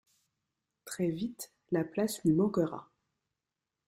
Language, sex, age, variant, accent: French, female, 19-29, Français des départements et régions d'outre-mer, Français de Guadeloupe